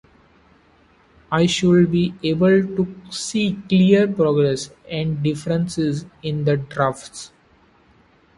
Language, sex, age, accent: English, male, 19-29, India and South Asia (India, Pakistan, Sri Lanka)